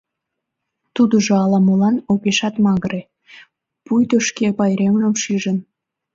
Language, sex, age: Mari, female, under 19